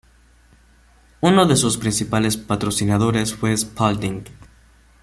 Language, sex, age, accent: Spanish, male, under 19, Caribe: Cuba, Venezuela, Puerto Rico, República Dominicana, Panamá, Colombia caribeña, México caribeño, Costa del golfo de México